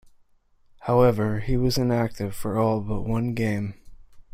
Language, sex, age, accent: English, male, 19-29, United States English